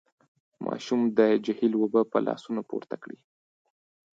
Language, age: Pashto, 19-29